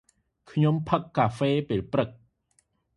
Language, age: Khmer, 30-39